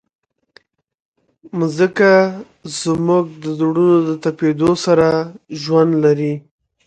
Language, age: Pashto, 19-29